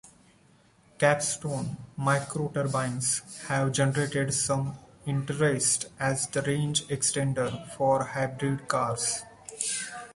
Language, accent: English, India and South Asia (India, Pakistan, Sri Lanka)